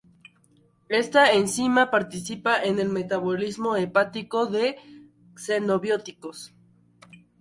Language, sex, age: Spanish, female, under 19